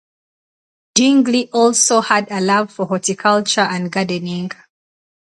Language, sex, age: English, female, 30-39